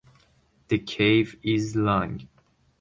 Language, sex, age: English, male, under 19